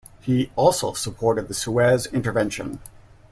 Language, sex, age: English, male, 40-49